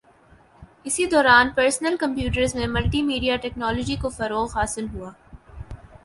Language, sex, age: Urdu, female, 19-29